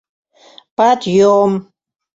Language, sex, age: Mari, female, 70-79